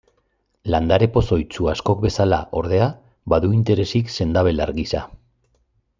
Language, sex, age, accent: Basque, male, 40-49, Erdialdekoa edo Nafarra (Gipuzkoa, Nafarroa)